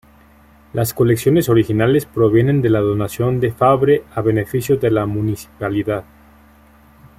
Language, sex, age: Spanish, male, 30-39